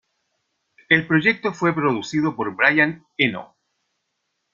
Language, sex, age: Spanish, male, 50-59